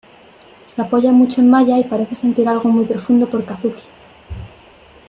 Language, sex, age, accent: Spanish, female, 19-29, España: Centro-Sur peninsular (Madrid, Toledo, Castilla-La Mancha)